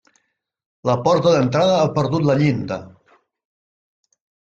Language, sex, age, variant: Catalan, male, 70-79, Central